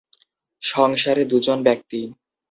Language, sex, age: Bengali, male, 19-29